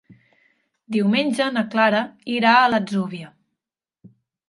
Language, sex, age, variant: Catalan, female, 30-39, Central